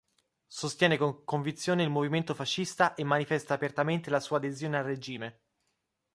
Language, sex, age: Italian, male, 19-29